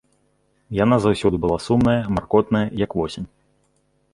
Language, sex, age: Belarusian, male, 30-39